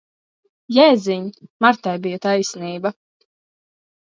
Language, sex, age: Latvian, female, under 19